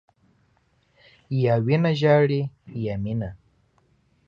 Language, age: Pashto, 19-29